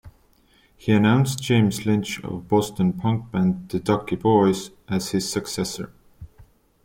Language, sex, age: English, male, 19-29